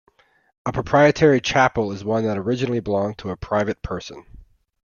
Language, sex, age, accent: English, male, 40-49, United States English